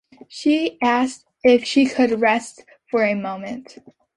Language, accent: English, United States English